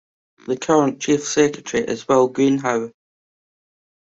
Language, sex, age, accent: English, male, 19-29, Scottish English